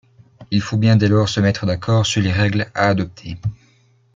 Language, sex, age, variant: French, male, 19-29, Français de métropole